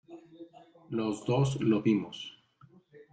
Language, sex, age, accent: Spanish, male, 40-49, México